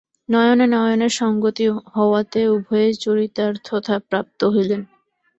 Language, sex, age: Bengali, female, 19-29